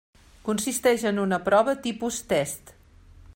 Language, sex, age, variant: Catalan, female, 60-69, Central